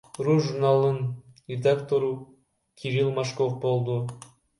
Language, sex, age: Kyrgyz, male, under 19